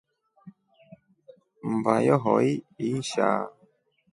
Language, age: Rombo, 19-29